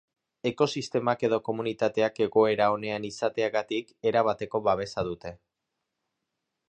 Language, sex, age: Basque, male, 30-39